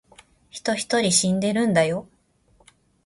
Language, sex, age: Japanese, female, 30-39